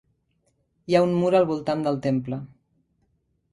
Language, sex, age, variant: Catalan, female, 40-49, Central